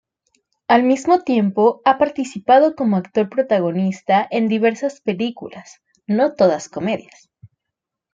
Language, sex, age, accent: Spanish, female, 19-29, México